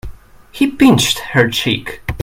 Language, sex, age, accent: English, male, under 19, England English